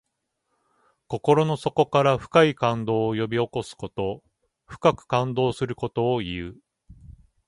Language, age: Japanese, 50-59